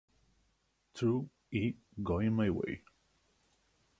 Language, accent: Spanish, España: Norte peninsular (Asturias, Castilla y León, Cantabria, País Vasco, Navarra, Aragón, La Rioja, Guadalajara, Cuenca)